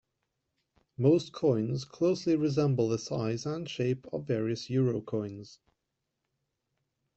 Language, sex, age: English, male, 30-39